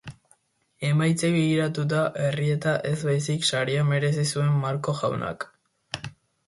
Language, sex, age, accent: Basque, female, 90+, Erdialdekoa edo Nafarra (Gipuzkoa, Nafarroa)